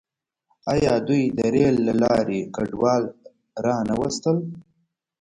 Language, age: Pashto, 19-29